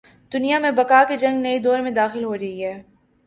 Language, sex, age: Urdu, female, 19-29